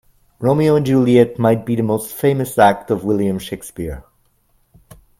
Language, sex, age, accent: English, male, 40-49, Canadian English